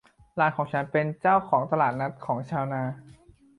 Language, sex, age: Thai, male, 19-29